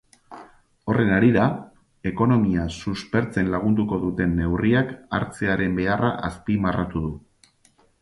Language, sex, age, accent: Basque, male, 40-49, Erdialdekoa edo Nafarra (Gipuzkoa, Nafarroa)